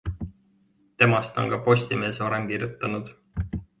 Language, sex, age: Estonian, male, 19-29